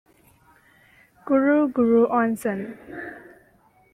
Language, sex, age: English, female, 19-29